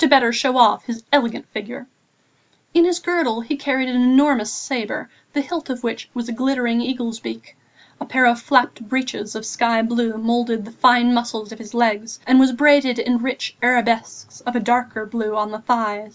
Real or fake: real